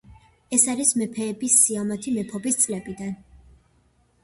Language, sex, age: Georgian, female, 19-29